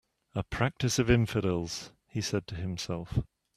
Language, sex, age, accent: English, male, 50-59, England English